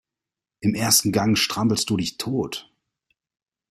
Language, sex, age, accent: German, male, 30-39, Deutschland Deutsch